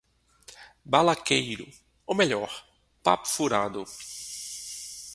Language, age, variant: Portuguese, 30-39, Portuguese (Brasil)